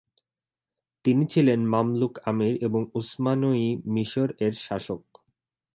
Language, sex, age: Bengali, male, 19-29